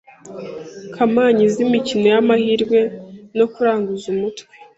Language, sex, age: Kinyarwanda, female, 19-29